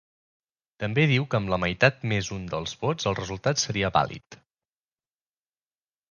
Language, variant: Catalan, Central